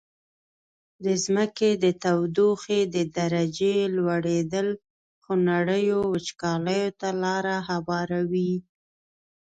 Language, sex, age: Pashto, female, 19-29